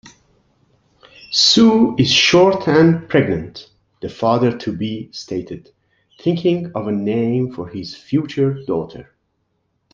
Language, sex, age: English, male, 50-59